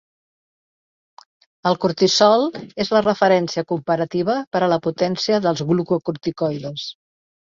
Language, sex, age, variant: Catalan, female, 60-69, Central